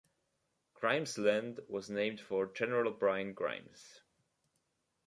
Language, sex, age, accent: English, male, 19-29, United States English